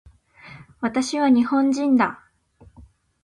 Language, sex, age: Japanese, female, 19-29